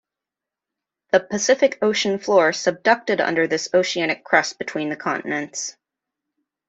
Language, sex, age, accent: English, female, 30-39, United States English